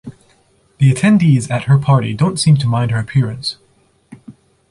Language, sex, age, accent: English, male, 19-29, United States English